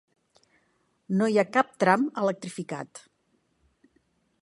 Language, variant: Catalan, Central